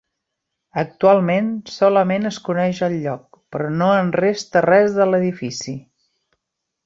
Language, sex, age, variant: Catalan, female, 50-59, Central